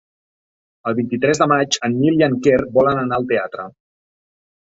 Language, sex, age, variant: Catalan, male, 40-49, Central